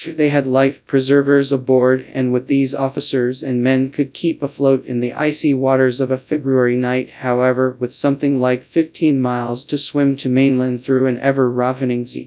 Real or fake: fake